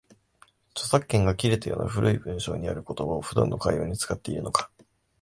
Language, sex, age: Japanese, male, 19-29